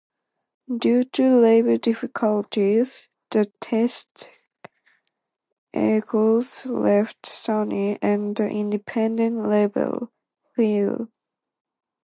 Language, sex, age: English, female, 19-29